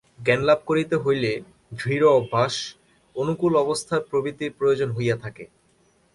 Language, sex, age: Bengali, male, 19-29